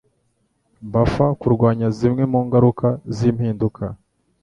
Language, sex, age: Kinyarwanda, male, 19-29